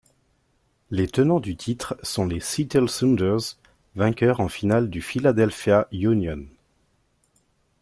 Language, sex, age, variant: French, male, 40-49, Français de métropole